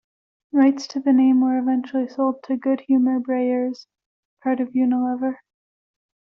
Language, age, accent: English, 19-29, United States English